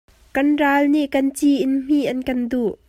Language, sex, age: Hakha Chin, female, 19-29